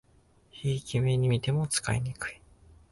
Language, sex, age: Japanese, male, 19-29